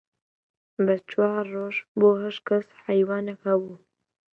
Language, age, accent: Central Kurdish, 19-29, سۆرانی